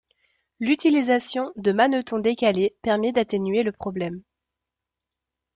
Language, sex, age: French, female, 19-29